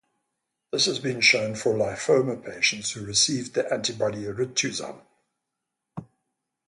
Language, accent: English, England English; Southern African (South Africa, Zimbabwe, Namibia)